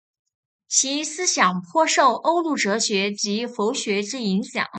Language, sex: Chinese, female